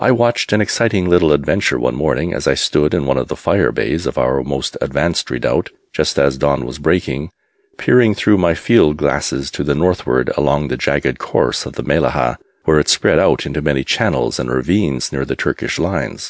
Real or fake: real